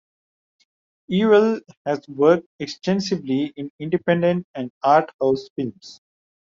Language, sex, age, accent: English, male, 19-29, India and South Asia (India, Pakistan, Sri Lanka)